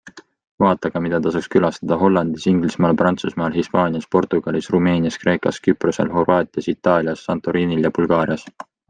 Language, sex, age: Estonian, male, 19-29